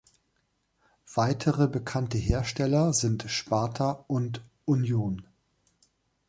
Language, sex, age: German, male, 40-49